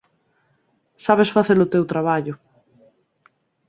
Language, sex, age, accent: Galician, female, 19-29, Central (gheada)